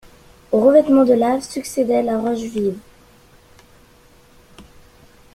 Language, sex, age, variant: French, female, under 19, Français de métropole